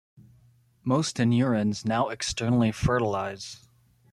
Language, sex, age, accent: English, male, 19-29, United States English